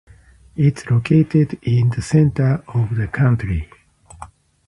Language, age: English, 50-59